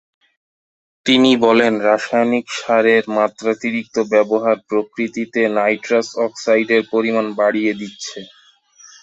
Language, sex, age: Bengali, male, 19-29